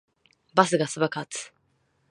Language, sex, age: Japanese, female, 19-29